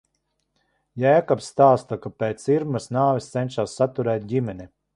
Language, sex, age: Latvian, male, 50-59